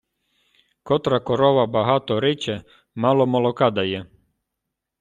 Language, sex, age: Ukrainian, male, 30-39